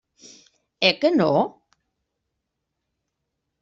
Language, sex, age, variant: Catalan, female, 60-69, Central